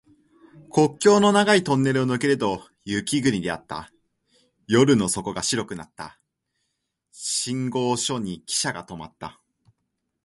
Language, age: Japanese, 19-29